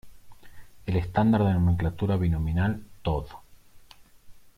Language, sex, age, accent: Spanish, male, 30-39, Rioplatense: Argentina, Uruguay, este de Bolivia, Paraguay